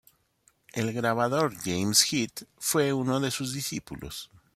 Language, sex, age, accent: Spanish, male, 50-59, México